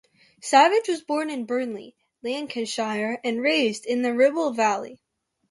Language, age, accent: English, under 19, United States English